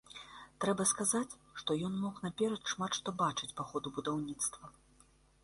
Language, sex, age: Belarusian, female, 30-39